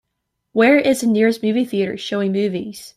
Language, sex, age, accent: English, female, under 19, United States English